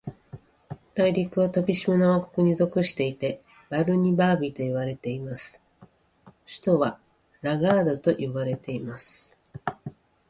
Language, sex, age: Japanese, female, 50-59